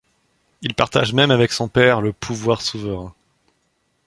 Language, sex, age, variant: French, male, 19-29, Français de métropole